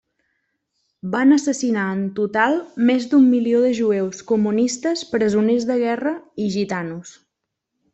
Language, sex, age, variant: Catalan, female, 19-29, Central